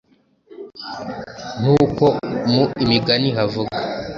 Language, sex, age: Kinyarwanda, male, 19-29